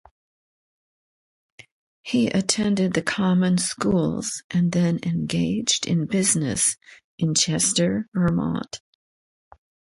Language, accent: English, United States English